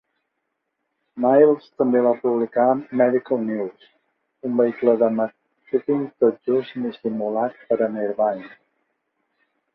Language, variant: Catalan, Central